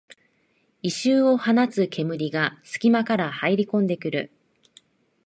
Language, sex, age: Japanese, female, 30-39